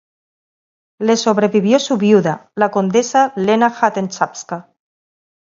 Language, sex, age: Spanish, female, 40-49